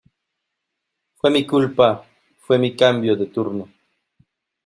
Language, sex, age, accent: Spanish, male, 50-59, México